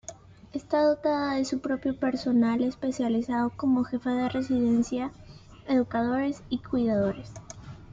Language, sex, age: Spanish, female, under 19